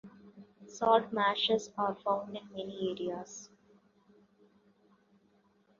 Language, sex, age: English, female, 19-29